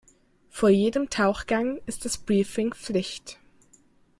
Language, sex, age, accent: German, female, 19-29, Deutschland Deutsch